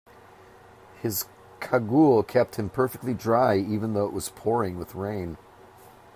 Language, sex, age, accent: English, male, 40-49, United States English